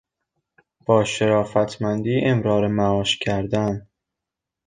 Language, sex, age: Persian, male, under 19